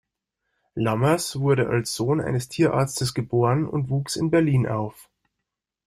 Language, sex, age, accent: German, male, 30-39, Deutschland Deutsch